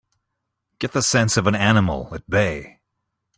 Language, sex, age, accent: English, male, 40-49, Canadian English